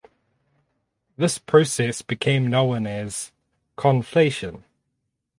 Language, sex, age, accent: English, male, 30-39, New Zealand English